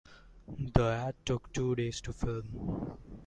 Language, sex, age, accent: English, male, 19-29, India and South Asia (India, Pakistan, Sri Lanka)